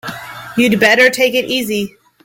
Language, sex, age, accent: English, female, 19-29, United States English